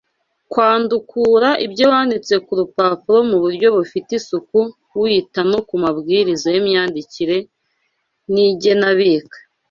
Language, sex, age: Kinyarwanda, female, 19-29